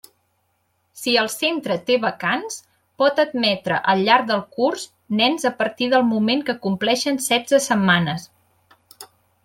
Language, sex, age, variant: Catalan, female, 19-29, Central